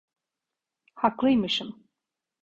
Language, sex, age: Turkish, female, 40-49